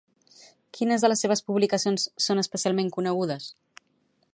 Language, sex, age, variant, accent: Catalan, female, 40-49, Central, central